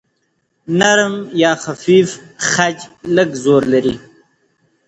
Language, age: Pashto, 19-29